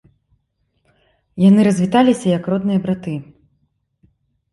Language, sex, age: Belarusian, female, 30-39